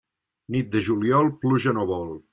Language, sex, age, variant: Catalan, male, 30-39, Central